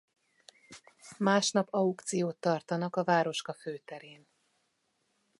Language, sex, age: Hungarian, female, 40-49